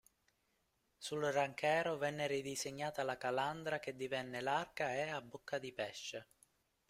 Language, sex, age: Italian, male, 19-29